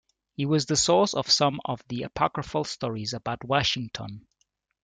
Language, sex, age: English, male, 30-39